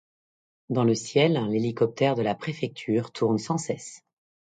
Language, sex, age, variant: French, female, 40-49, Français de métropole